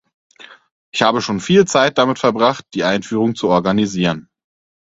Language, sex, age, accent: German, male, 19-29, Deutschland Deutsch